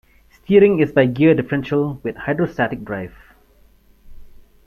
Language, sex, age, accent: English, male, 30-39, India and South Asia (India, Pakistan, Sri Lanka)